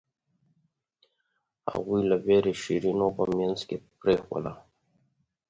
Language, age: Pashto, 40-49